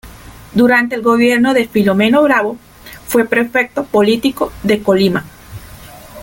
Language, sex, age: Spanish, female, 30-39